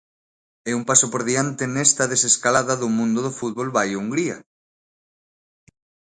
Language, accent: Galician, Normativo (estándar)